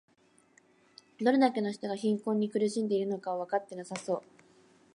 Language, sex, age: Japanese, female, 19-29